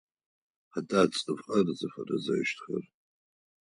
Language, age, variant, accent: Adyghe, 40-49, Адыгабзэ (Кирил, пстэумэ зэдыряе), Кıэмгуй (Çemguy)